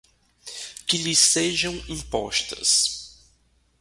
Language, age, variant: Portuguese, 30-39, Portuguese (Brasil)